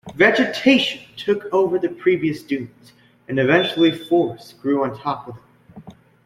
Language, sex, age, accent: English, male, under 19, United States English